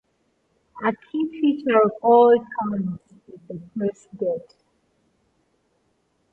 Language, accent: English, Filipino